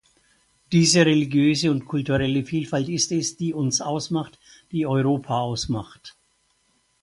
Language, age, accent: German, 70-79, Deutschland Deutsch